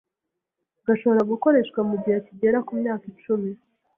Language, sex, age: Kinyarwanda, female, 19-29